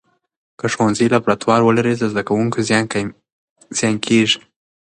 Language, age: Pashto, under 19